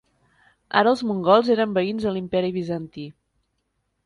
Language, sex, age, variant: Catalan, female, 19-29, Septentrional